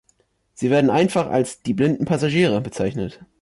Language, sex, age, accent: German, male, under 19, Deutschland Deutsch